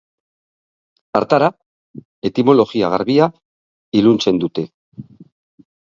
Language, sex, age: Basque, male, 60-69